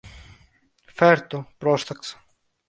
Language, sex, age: Greek, male, under 19